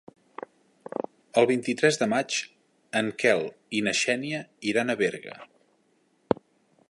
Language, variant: Catalan, Central